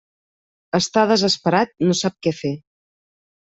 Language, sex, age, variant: Catalan, female, 40-49, Central